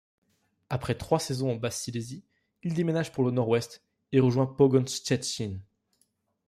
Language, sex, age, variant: French, male, 19-29, Français de métropole